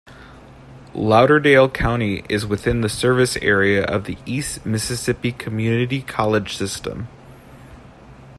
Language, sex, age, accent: English, male, 19-29, United States English